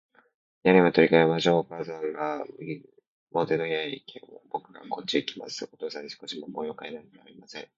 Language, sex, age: Japanese, male, 19-29